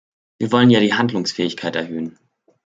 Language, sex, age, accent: German, male, 19-29, Deutschland Deutsch